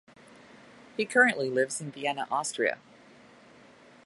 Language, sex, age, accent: English, female, 60-69, United States English